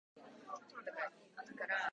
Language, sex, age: Japanese, female, 19-29